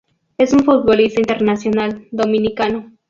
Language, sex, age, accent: Spanish, female, under 19, México